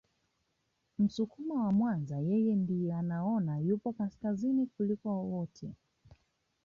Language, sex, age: Swahili, female, 19-29